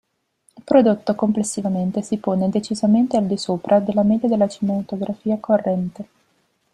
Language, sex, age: Italian, female, 19-29